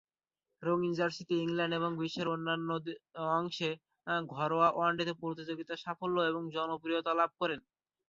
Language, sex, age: Bengali, male, under 19